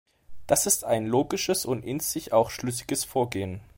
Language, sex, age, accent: German, male, 19-29, Deutschland Deutsch